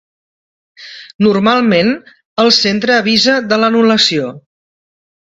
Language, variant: Catalan, Central